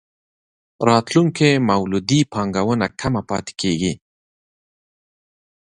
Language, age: Pashto, 30-39